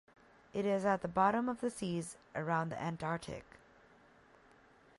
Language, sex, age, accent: English, female, 30-39, United States English